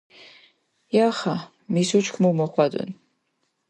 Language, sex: Mingrelian, female